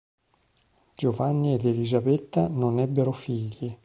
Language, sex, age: Italian, male, 50-59